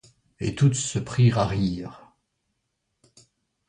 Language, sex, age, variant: French, male, 60-69, Français de métropole